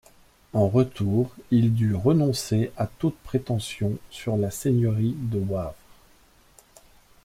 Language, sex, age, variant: French, male, 40-49, Français de métropole